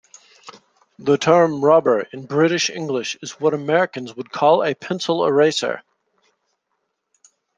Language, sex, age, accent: English, male, 30-39, United States English